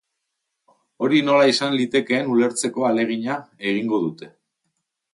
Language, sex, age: Basque, male, 40-49